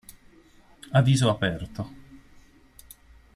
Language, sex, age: Italian, male, 50-59